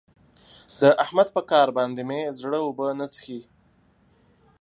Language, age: Pashto, 19-29